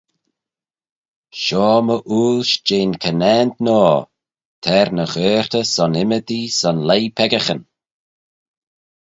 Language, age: Manx, 40-49